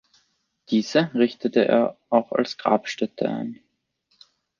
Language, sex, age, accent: German, male, 19-29, Österreichisches Deutsch